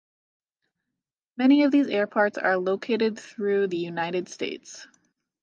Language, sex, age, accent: English, female, 19-29, United States English